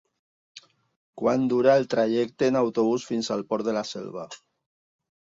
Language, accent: Catalan, valencià